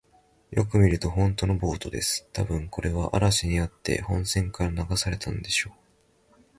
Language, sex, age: Japanese, male, 19-29